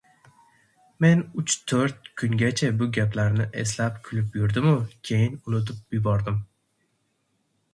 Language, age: Uzbek, 19-29